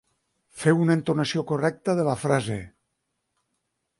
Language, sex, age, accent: Catalan, male, 60-69, valencià